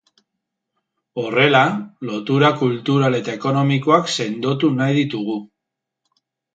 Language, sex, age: Basque, male, 40-49